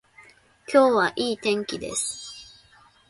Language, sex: Japanese, female